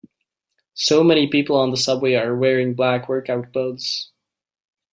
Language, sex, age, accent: English, male, 19-29, United States English